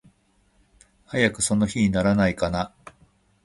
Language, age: Japanese, 50-59